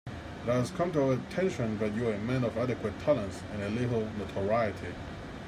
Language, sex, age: English, male, 30-39